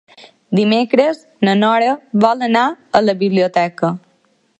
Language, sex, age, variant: Catalan, female, under 19, Balear